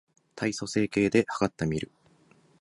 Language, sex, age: Japanese, male, 30-39